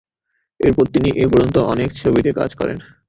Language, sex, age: Bengali, male, 19-29